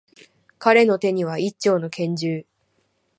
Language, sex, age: Japanese, female, 19-29